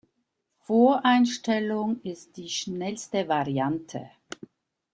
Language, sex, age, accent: German, female, 60-69, Schweizerdeutsch